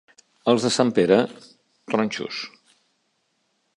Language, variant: Catalan, Central